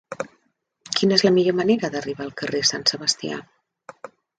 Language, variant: Catalan, Central